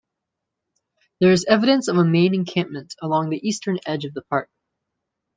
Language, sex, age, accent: English, male, 19-29, United States English